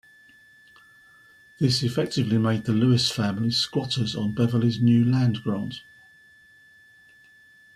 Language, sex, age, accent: English, male, 50-59, England English